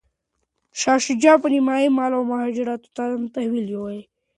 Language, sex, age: Pashto, male, 19-29